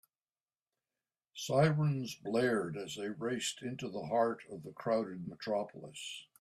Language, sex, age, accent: English, male, 70-79, Canadian English